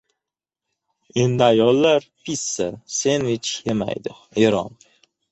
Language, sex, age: Uzbek, male, 19-29